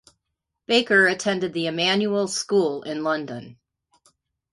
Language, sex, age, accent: English, female, 50-59, United States English